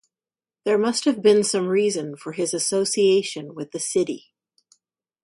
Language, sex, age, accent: English, female, 50-59, United States English